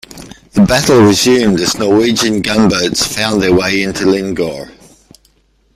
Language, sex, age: English, male, 60-69